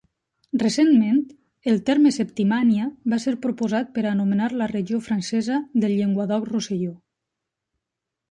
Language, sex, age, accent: Catalan, female, 30-39, valencià